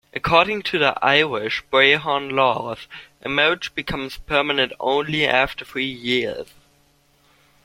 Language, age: English, 90+